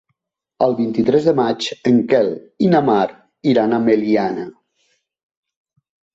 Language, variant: Catalan, Central